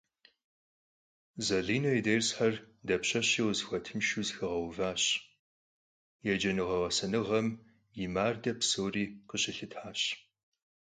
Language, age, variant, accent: Kabardian, 19-29, Адыгэбзэ (Къэбэрдей, Кирил, псоми зэдай), Джылэхъстэней (Gilahsteney)